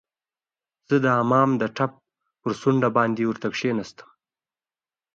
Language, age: Pashto, under 19